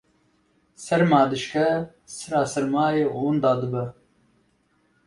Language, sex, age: Kurdish, male, 19-29